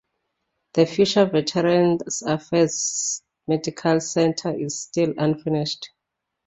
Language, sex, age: English, female, 40-49